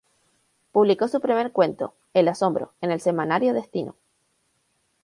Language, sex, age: Spanish, female, 19-29